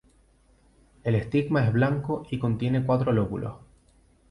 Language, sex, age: Spanish, male, 19-29